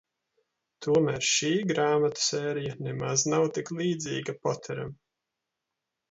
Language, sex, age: Latvian, male, 30-39